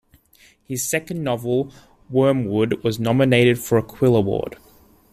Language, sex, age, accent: English, male, 19-29, Australian English